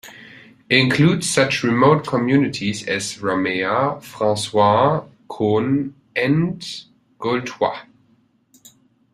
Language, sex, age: English, male, 19-29